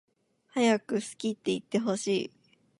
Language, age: Japanese, 19-29